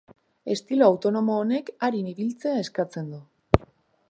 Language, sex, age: Basque, female, 19-29